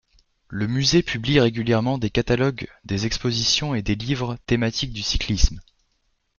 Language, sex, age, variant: French, male, 19-29, Français de métropole